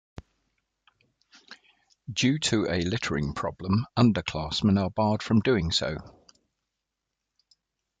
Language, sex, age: English, male, 60-69